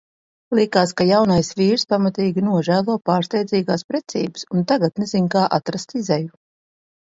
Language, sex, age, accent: Latvian, female, 40-49, Riga